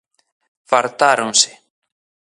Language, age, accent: Galician, 30-39, Atlántico (seseo e gheada)